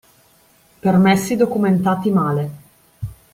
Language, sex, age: Italian, female, 30-39